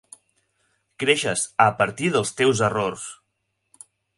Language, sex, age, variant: Catalan, male, 19-29, Central